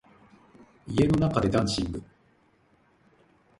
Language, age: Japanese, 50-59